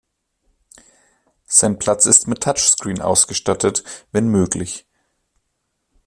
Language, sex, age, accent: German, male, 19-29, Deutschland Deutsch